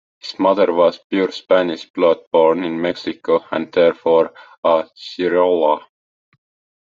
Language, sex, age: English, male, 19-29